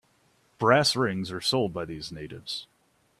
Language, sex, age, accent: English, male, 30-39, United States English